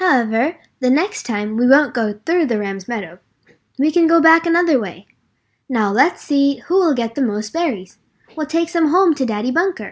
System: none